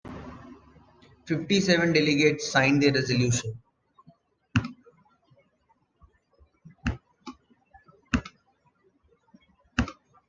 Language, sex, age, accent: English, male, 19-29, India and South Asia (India, Pakistan, Sri Lanka)